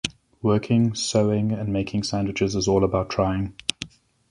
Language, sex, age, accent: English, male, 30-39, Southern African (South Africa, Zimbabwe, Namibia)